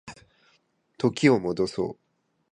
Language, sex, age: Japanese, male, 30-39